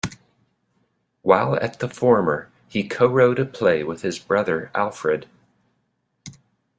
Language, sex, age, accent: English, male, 50-59, United States English